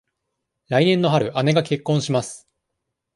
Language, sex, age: Japanese, male, 19-29